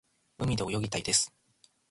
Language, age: Japanese, 19-29